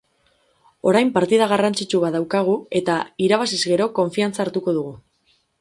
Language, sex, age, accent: Basque, female, 19-29, Mendebalekoa (Araba, Bizkaia, Gipuzkoako mendebaleko herri batzuk)